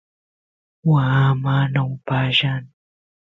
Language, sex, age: Santiago del Estero Quichua, female, 19-29